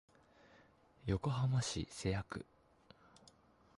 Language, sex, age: Japanese, male, 19-29